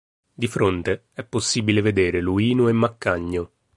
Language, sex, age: Italian, male, 30-39